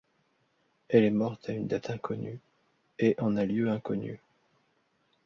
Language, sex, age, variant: French, male, 50-59, Français de métropole